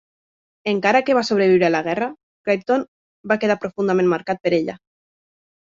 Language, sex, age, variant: Catalan, female, 19-29, Nord-Occidental